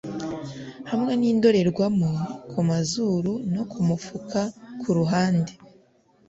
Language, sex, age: Kinyarwanda, female, 19-29